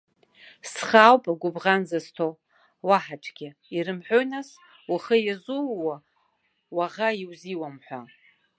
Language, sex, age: Abkhazian, female, 40-49